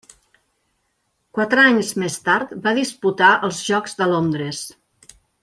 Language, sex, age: Catalan, female, 50-59